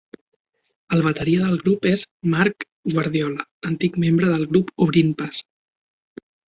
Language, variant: Catalan, Central